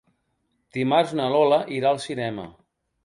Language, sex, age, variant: Catalan, male, 50-59, Balear